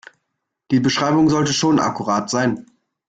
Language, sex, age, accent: German, male, 19-29, Deutschland Deutsch